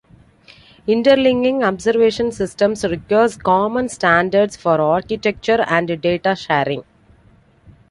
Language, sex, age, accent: English, female, 40-49, India and South Asia (India, Pakistan, Sri Lanka)